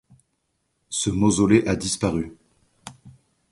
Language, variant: French, Français de métropole